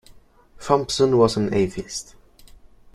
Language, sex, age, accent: English, male, under 19, United States English